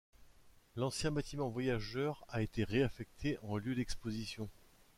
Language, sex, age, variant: French, male, 40-49, Français de métropole